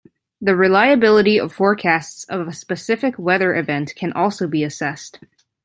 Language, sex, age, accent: English, female, 19-29, United States English